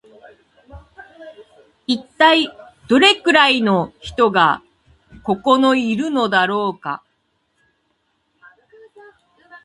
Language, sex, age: Japanese, female, 50-59